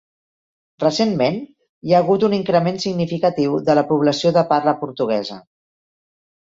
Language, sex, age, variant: Catalan, female, 40-49, Central